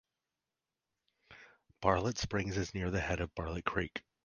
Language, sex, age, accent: English, male, 30-39, United States English